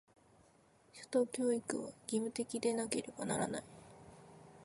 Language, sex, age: Japanese, female, 19-29